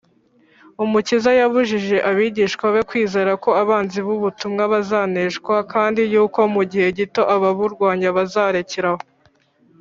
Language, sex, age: Kinyarwanda, female, under 19